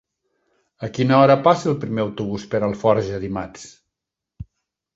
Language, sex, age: Catalan, male, 60-69